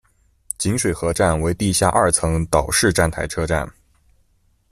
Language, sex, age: Chinese, male, under 19